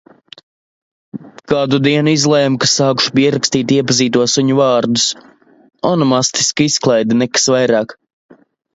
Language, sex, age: Latvian, male, 19-29